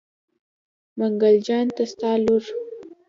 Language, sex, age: Pashto, female, under 19